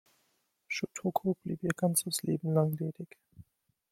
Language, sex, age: German, male, 19-29